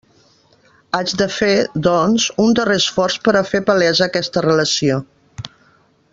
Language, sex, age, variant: Catalan, female, 60-69, Central